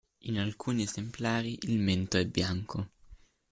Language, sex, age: Italian, male, 19-29